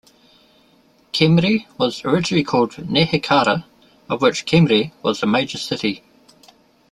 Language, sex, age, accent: English, male, 30-39, New Zealand English